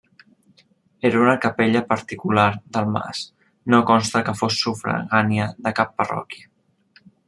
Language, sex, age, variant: Catalan, male, 30-39, Central